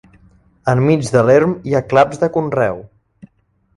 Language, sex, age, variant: Catalan, male, under 19, Central